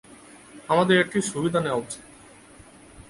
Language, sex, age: Bengali, male, 19-29